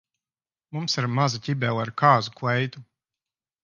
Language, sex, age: Latvian, male, 40-49